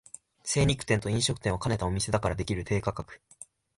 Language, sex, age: Japanese, male, 19-29